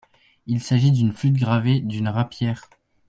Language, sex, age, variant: French, male, under 19, Français de métropole